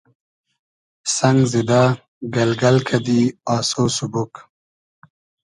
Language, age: Hazaragi, 30-39